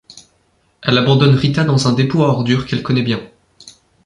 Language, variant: French, Français de métropole